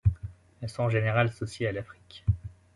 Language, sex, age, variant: French, male, 19-29, Français de métropole